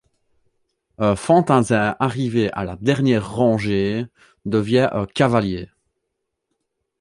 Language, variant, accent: French, Français d'Europe, Français de Belgique